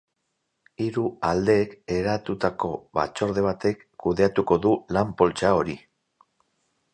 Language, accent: Basque, Mendebalekoa (Araba, Bizkaia, Gipuzkoako mendebaleko herri batzuk)